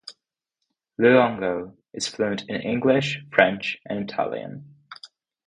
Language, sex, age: English, male, under 19